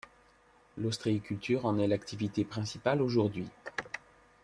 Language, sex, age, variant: French, male, 40-49, Français de métropole